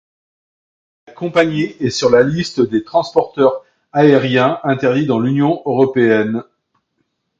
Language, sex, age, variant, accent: French, male, 60-69, Français de métropole, Parisien